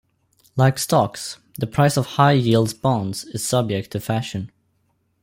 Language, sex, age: English, male, under 19